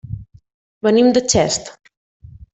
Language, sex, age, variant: Catalan, female, 19-29, Septentrional